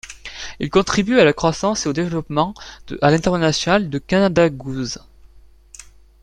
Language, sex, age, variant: French, male, 19-29, Français de métropole